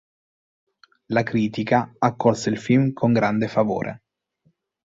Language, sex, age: Italian, male, 30-39